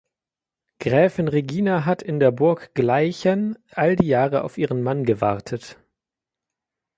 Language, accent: German, Deutschland Deutsch